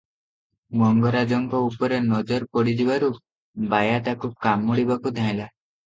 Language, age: Odia, 19-29